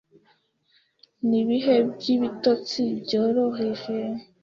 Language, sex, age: Kinyarwanda, female, 19-29